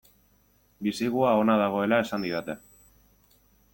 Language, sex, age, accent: Basque, male, 19-29, Erdialdekoa edo Nafarra (Gipuzkoa, Nafarroa)